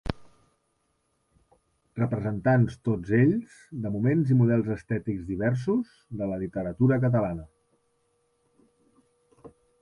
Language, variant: Catalan, Central